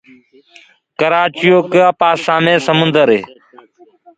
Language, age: Gurgula, 30-39